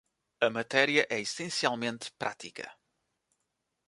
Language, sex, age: Portuguese, male, 30-39